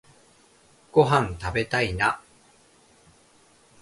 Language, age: Japanese, 40-49